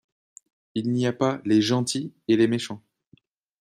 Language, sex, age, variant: French, male, 19-29, Français de métropole